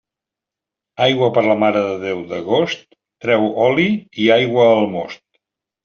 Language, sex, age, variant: Catalan, male, 70-79, Central